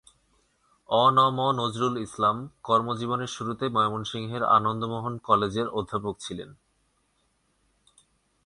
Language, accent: Bengali, Bangladeshi